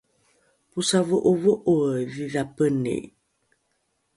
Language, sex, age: Rukai, female, 40-49